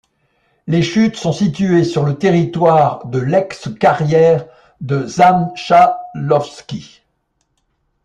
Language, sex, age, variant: French, male, 70-79, Français de métropole